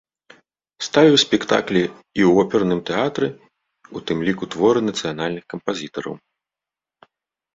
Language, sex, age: Belarusian, male, 30-39